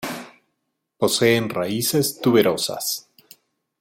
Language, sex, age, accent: Spanish, male, 40-49, Andino-Pacífico: Colombia, Perú, Ecuador, oeste de Bolivia y Venezuela andina